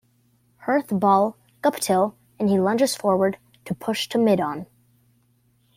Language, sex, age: English, female, under 19